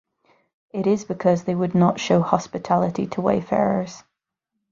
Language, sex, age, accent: English, female, 30-39, Northern Irish; yorkshire